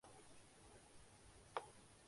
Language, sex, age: Urdu, male, 19-29